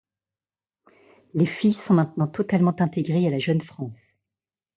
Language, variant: French, Français de métropole